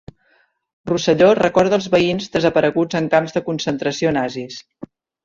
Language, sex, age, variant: Catalan, female, 60-69, Central